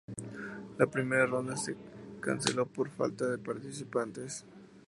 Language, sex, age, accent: Spanish, male, 19-29, México